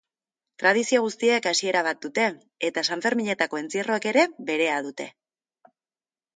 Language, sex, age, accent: Basque, female, 30-39, Erdialdekoa edo Nafarra (Gipuzkoa, Nafarroa)